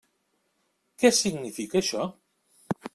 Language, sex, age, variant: Catalan, male, 50-59, Central